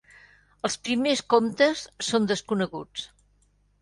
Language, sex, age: Catalan, female, 70-79